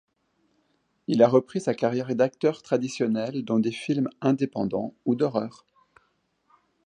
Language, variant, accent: French, Français d'Europe, Français de Suisse